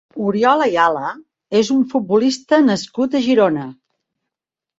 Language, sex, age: Catalan, female, 60-69